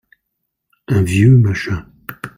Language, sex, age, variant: French, male, 50-59, Français de métropole